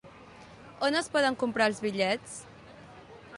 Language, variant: Catalan, Central